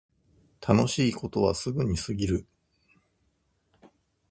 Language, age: Japanese, 50-59